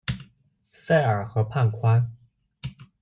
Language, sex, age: Chinese, male, 19-29